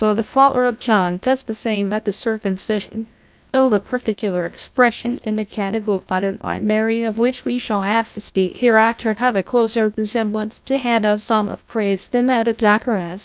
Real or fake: fake